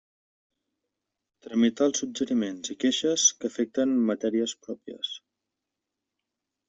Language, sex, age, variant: Catalan, male, 19-29, Central